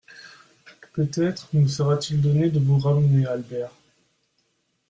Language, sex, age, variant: French, male, 19-29, Français de métropole